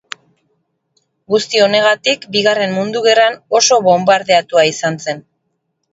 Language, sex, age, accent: Basque, female, 40-49, Erdialdekoa edo Nafarra (Gipuzkoa, Nafarroa)